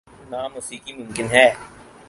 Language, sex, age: Urdu, male, 19-29